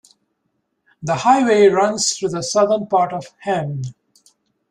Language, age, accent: English, 50-59, United States English